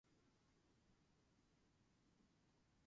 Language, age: English, 19-29